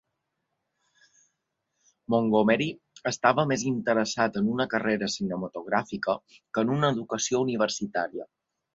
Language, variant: Catalan, Balear